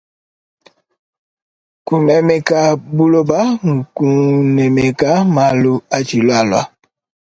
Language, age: Luba-Lulua, 30-39